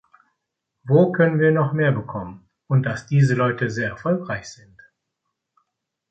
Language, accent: German, Deutschland Deutsch